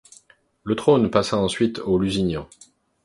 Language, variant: French, Français de métropole